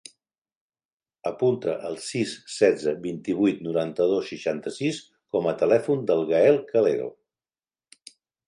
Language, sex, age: Catalan, male, 60-69